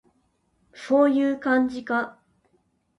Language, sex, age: Japanese, female, 30-39